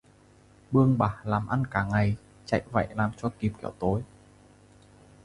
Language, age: Vietnamese, 19-29